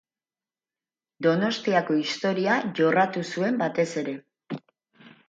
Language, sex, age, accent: Basque, female, 40-49, Mendebalekoa (Araba, Bizkaia, Gipuzkoako mendebaleko herri batzuk)